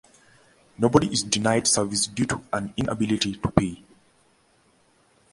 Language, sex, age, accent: English, male, 19-29, United States English